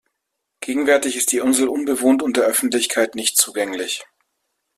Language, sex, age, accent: German, male, 30-39, Deutschland Deutsch